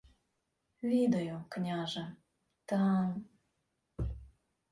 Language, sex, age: Ukrainian, female, 30-39